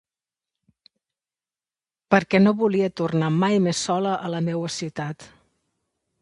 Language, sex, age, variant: Catalan, female, 40-49, Central